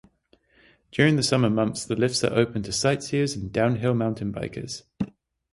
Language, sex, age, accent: English, male, 40-49, United States English; England English